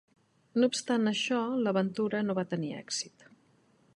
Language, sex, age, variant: Catalan, female, 50-59, Central